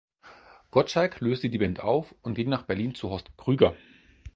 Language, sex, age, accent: German, male, 40-49, Deutschland Deutsch